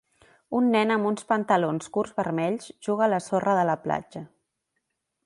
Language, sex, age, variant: Catalan, female, 19-29, Central